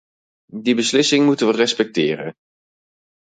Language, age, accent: Dutch, 30-39, Nederlands Nederlands